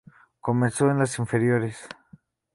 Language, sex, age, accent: Spanish, male, 19-29, México